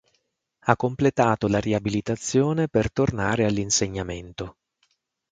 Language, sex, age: Italian, male, 40-49